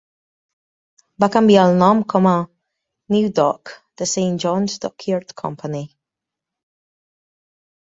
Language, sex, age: Catalan, female, 30-39